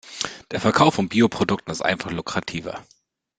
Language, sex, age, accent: German, male, 30-39, Deutschland Deutsch